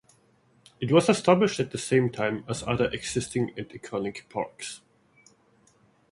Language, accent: English, England English